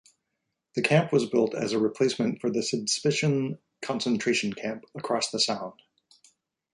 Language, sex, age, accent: English, male, 40-49, United States English